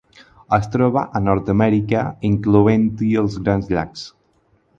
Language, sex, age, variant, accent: Catalan, male, 30-39, Balear, balear; aprenent (recent, des del castellà)